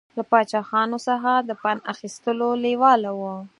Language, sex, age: Pashto, female, 30-39